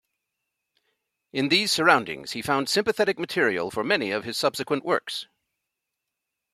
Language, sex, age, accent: English, male, 50-59, United States English